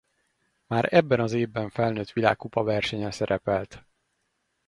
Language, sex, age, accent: Hungarian, male, 30-39, budapesti